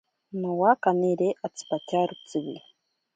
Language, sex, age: Ashéninka Perené, female, 19-29